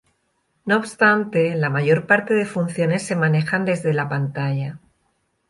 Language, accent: Spanish, España: Sur peninsular (Andalucia, Extremadura, Murcia)